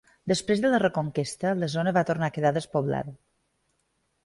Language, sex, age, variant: Catalan, female, 40-49, Balear